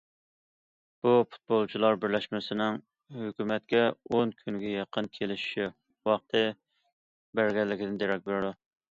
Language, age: Uyghur, 30-39